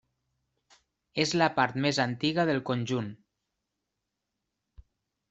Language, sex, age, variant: Catalan, male, 30-39, Nord-Occidental